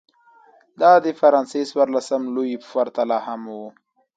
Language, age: Pashto, 19-29